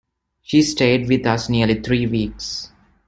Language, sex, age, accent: English, male, 19-29, India and South Asia (India, Pakistan, Sri Lanka)